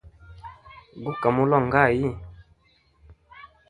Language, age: Hemba, 19-29